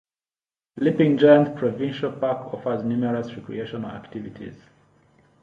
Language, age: English, 30-39